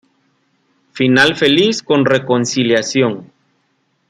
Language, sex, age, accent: Spanish, male, 40-49, México